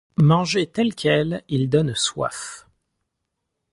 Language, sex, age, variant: French, male, 19-29, Français de métropole